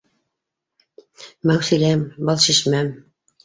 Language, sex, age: Bashkir, female, 60-69